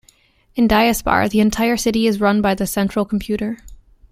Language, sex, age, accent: English, female, 19-29, United States English